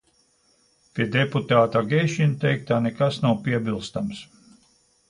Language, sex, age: Latvian, male, 70-79